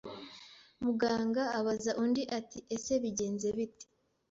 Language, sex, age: Kinyarwanda, female, 19-29